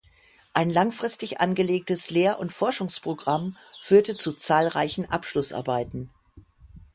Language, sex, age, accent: German, female, 50-59, Deutschland Deutsch